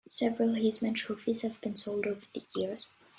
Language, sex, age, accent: English, male, 30-39, United States English